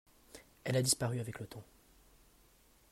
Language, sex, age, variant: French, male, 30-39, Français de métropole